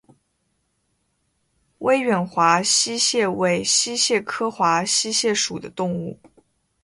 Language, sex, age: Chinese, female, 19-29